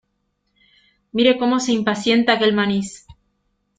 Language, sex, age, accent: Spanish, female, 40-49, Rioplatense: Argentina, Uruguay, este de Bolivia, Paraguay